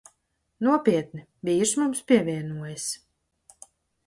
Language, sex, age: Latvian, female, 30-39